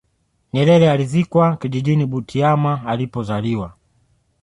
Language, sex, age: Swahili, male, 19-29